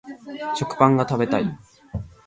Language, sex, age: Japanese, male, 19-29